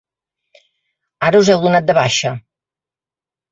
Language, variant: Catalan, Central